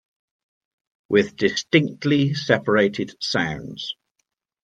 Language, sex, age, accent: English, male, 40-49, England English